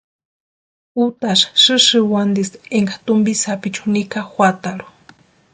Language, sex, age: Western Highland Purepecha, female, 19-29